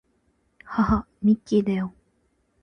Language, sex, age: Japanese, female, 19-29